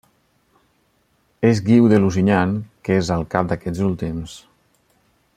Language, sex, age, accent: Catalan, male, 40-49, valencià